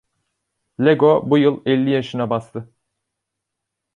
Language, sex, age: Turkish, male, 19-29